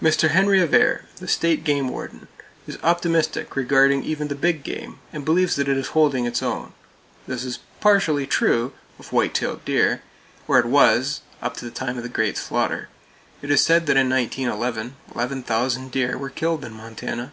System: none